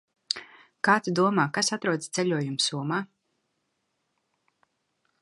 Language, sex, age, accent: Latvian, female, 30-39, bez akcenta